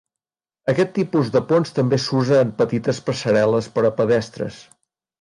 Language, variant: Catalan, Nord-Occidental